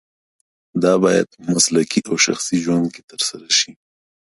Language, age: Pashto, 19-29